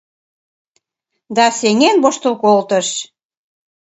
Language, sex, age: Mari, female, 19-29